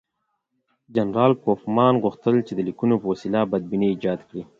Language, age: Pashto, 30-39